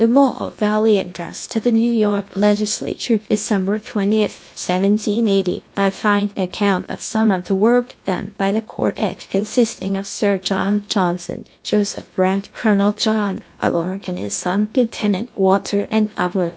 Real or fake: fake